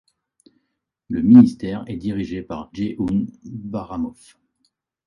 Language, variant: French, Français de métropole